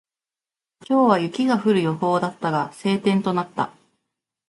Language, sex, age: Japanese, female, 30-39